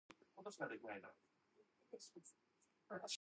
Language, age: English, 19-29